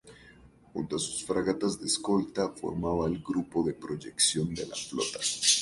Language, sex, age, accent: Spanish, male, 19-29, Andino-Pacífico: Colombia, Perú, Ecuador, oeste de Bolivia y Venezuela andina